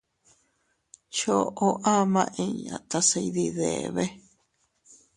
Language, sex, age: Teutila Cuicatec, female, 30-39